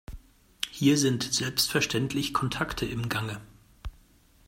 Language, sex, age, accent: German, male, 40-49, Deutschland Deutsch